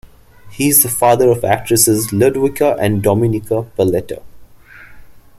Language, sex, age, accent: English, male, 19-29, India and South Asia (India, Pakistan, Sri Lanka)